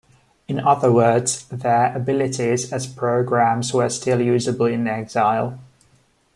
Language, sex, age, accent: English, male, 19-29, England English